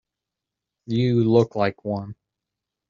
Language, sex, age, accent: English, male, 19-29, United States English